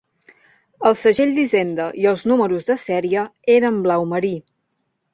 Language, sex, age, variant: Catalan, female, 19-29, Central